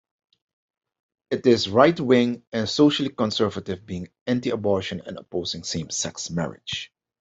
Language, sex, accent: English, male, England English